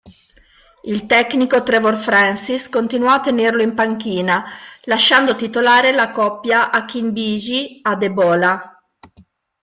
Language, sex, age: Italian, female, 50-59